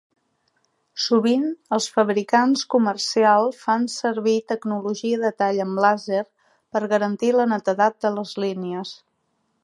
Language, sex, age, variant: Catalan, female, 40-49, Central